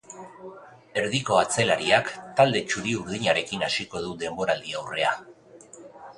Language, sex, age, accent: Basque, male, 40-49, Mendebalekoa (Araba, Bizkaia, Gipuzkoako mendebaleko herri batzuk)